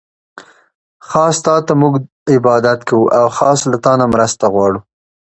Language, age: Pashto, 30-39